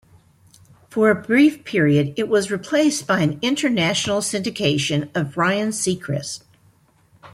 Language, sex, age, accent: English, female, 60-69, United States English